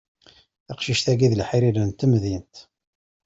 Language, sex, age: Kabyle, male, 50-59